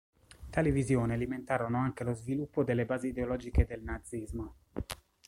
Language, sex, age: Italian, male, 30-39